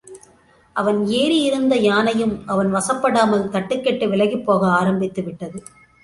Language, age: Tamil, 50-59